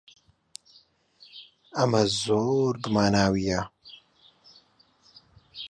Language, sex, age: Central Kurdish, male, 19-29